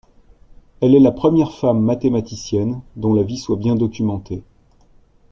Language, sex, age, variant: French, male, 40-49, Français de métropole